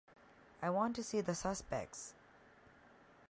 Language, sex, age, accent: English, female, 30-39, United States English